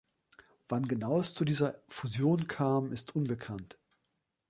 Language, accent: German, Deutschland Deutsch